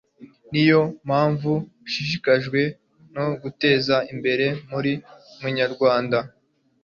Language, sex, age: Kinyarwanda, male, under 19